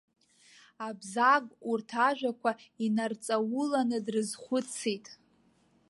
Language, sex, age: Abkhazian, female, under 19